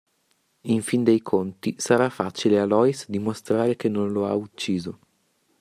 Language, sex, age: Italian, male, under 19